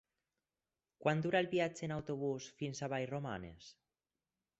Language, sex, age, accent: Catalan, male, 19-29, valencià